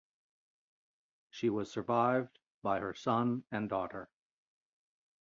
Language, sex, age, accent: English, male, 50-59, United States English